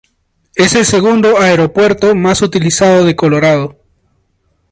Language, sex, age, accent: Spanish, male, 19-29, Andino-Pacífico: Colombia, Perú, Ecuador, oeste de Bolivia y Venezuela andina